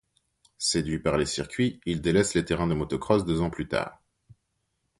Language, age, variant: French, 19-29, Français de métropole